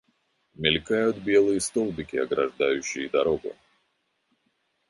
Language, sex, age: Russian, male, 30-39